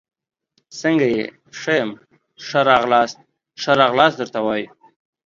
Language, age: Pashto, 19-29